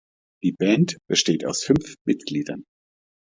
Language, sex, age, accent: German, male, 50-59, Deutschland Deutsch